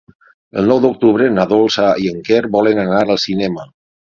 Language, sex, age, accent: Catalan, male, 50-59, valencià